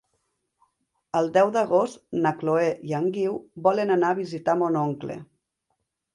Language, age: Catalan, under 19